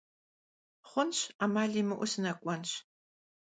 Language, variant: Kabardian, Адыгэбзэ (Къэбэрдей, Кирил, псоми зэдай)